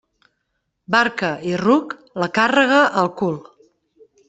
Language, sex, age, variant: Catalan, female, 40-49, Central